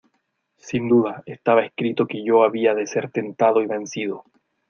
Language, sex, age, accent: Spanish, male, 19-29, Chileno: Chile, Cuyo